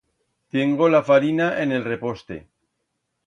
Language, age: Aragonese, 50-59